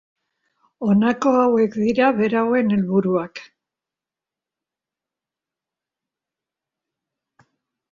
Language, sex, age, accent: Basque, female, 70-79, Mendebalekoa (Araba, Bizkaia, Gipuzkoako mendebaleko herri batzuk)